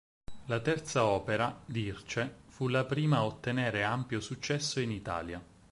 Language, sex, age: Italian, male, 19-29